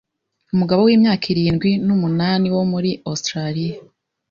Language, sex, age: Kinyarwanda, female, 19-29